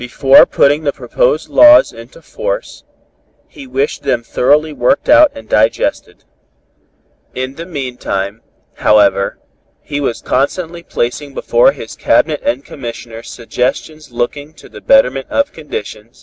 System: none